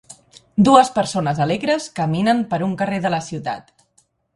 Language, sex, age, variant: Catalan, female, 40-49, Central